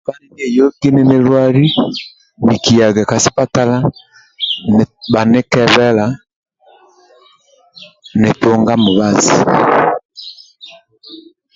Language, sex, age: Amba (Uganda), male, 40-49